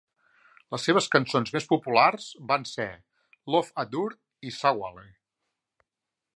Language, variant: Catalan, Central